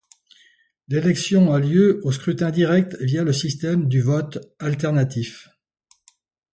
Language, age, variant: French, 70-79, Français de métropole